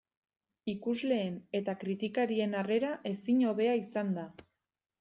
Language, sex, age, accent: Basque, female, 19-29, Erdialdekoa edo Nafarra (Gipuzkoa, Nafarroa)